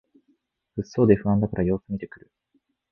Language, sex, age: Japanese, male, 19-29